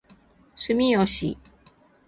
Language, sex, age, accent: Japanese, female, 60-69, 関西